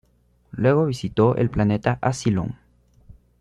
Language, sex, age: Spanish, male, under 19